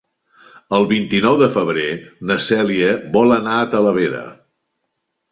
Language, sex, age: Catalan, male, 60-69